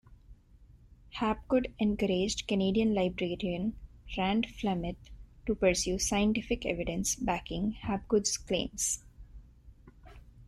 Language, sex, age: English, female, 19-29